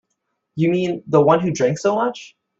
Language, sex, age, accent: English, male, 19-29, United States English